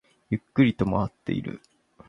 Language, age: Japanese, 19-29